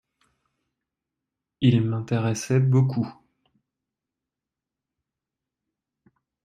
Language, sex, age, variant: French, male, 30-39, Français de métropole